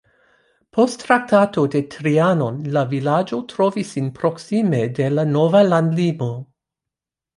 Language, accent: Esperanto, Internacia